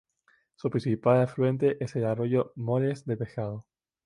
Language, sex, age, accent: Spanish, male, 19-29, España: Islas Canarias